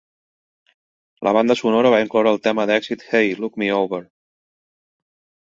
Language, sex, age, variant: Catalan, male, 40-49, Central